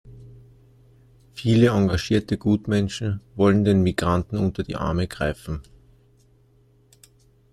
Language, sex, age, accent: German, male, 40-49, Österreichisches Deutsch